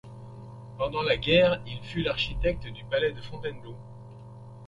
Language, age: French, 60-69